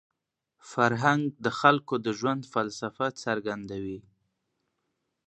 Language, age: Pashto, 19-29